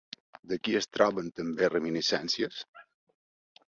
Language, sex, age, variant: Catalan, male, 50-59, Balear